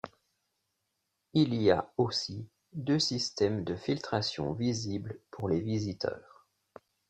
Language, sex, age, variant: French, male, 40-49, Français de métropole